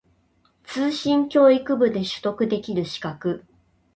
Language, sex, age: Japanese, female, 30-39